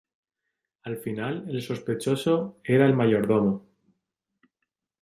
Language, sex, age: Spanish, male, 30-39